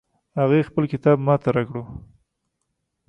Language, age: Pashto, 30-39